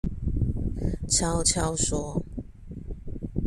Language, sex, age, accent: Chinese, female, 40-49, 出生地：臺南市